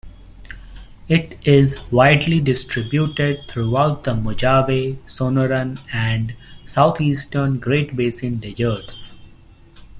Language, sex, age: English, male, 19-29